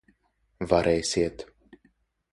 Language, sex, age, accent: Latvian, male, under 19, Vidus dialekts